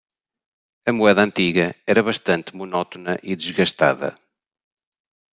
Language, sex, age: Portuguese, male, 40-49